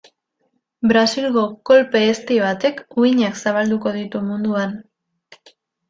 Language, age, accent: Basque, 19-29, Erdialdekoa edo Nafarra (Gipuzkoa, Nafarroa)